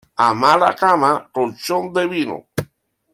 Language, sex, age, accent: Spanish, male, 50-59, Caribe: Cuba, Venezuela, Puerto Rico, República Dominicana, Panamá, Colombia caribeña, México caribeño, Costa del golfo de México